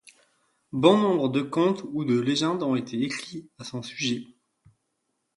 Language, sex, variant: French, male, Français de métropole